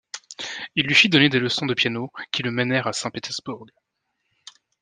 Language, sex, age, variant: French, male, 19-29, Français de métropole